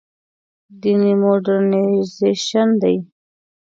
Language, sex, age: Pashto, female, 19-29